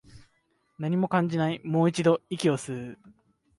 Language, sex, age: Japanese, male, under 19